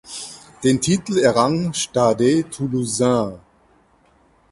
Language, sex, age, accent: German, male, 50-59, Deutschland Deutsch